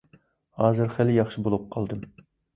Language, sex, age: Uyghur, male, 19-29